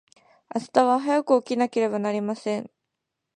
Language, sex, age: Japanese, female, 19-29